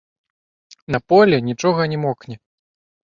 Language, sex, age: Belarusian, male, under 19